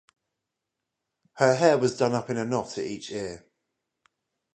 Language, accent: English, England English